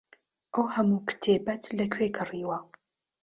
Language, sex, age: Central Kurdish, female, 30-39